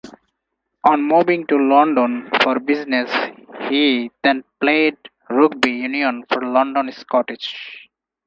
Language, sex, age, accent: English, male, 19-29, India and South Asia (India, Pakistan, Sri Lanka)